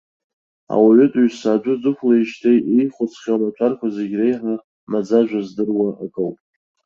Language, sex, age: Abkhazian, male, 19-29